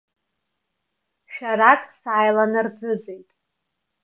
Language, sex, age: Abkhazian, female, 19-29